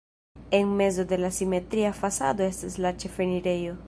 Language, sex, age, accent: Esperanto, female, under 19, Internacia